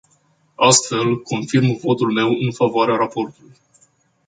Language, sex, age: Romanian, male, 19-29